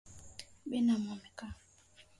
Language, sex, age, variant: Swahili, female, 19-29, Kiswahili Sanifu (EA)